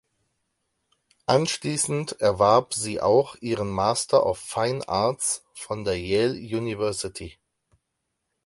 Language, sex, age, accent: German, male, 30-39, Deutschland Deutsch